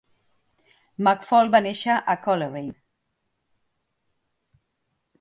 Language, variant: Catalan, Central